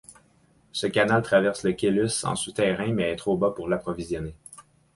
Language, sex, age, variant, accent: French, male, 30-39, Français d'Amérique du Nord, Français du Canada